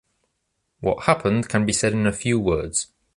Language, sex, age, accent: English, male, under 19, England English